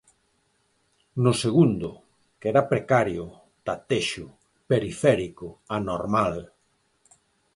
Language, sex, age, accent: Galician, male, 50-59, Oriental (común en zona oriental)